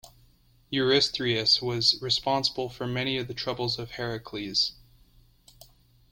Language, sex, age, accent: English, male, 19-29, United States English